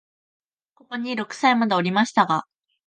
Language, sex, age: Japanese, female, under 19